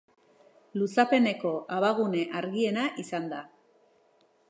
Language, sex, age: Basque, female, 30-39